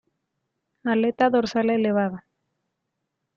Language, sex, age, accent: Spanish, female, 19-29, México